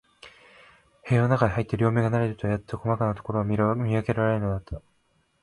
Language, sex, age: Japanese, male, 19-29